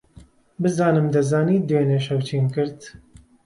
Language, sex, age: Central Kurdish, male, 40-49